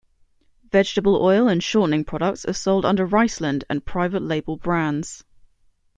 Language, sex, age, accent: English, female, 19-29, England English